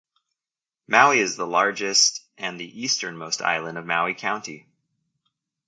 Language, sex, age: English, male, 30-39